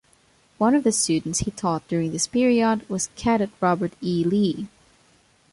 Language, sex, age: English, female, under 19